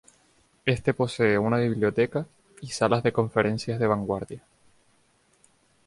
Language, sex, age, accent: Spanish, male, 19-29, España: Islas Canarias